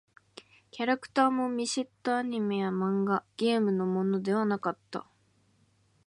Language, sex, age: Japanese, female, 19-29